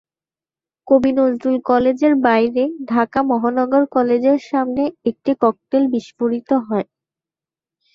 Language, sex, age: Bengali, female, 19-29